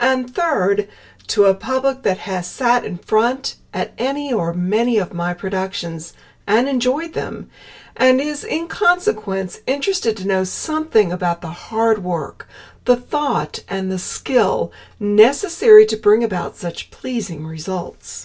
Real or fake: real